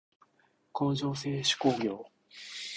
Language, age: Japanese, 19-29